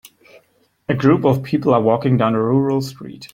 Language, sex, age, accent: English, male, 19-29, United States English